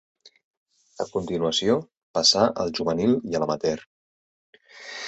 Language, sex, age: Catalan, male, 30-39